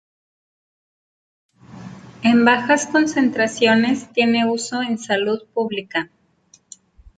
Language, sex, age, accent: Spanish, female, 40-49, México